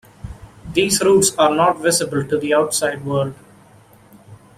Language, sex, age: English, male, 19-29